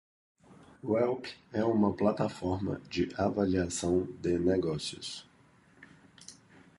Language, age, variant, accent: Portuguese, 30-39, Portuguese (Brasil), Mineiro